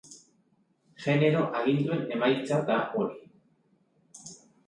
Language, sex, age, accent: Basque, male, 40-49, Mendebalekoa (Araba, Bizkaia, Gipuzkoako mendebaleko herri batzuk)